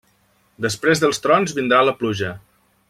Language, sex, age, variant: Catalan, male, 30-39, Nord-Occidental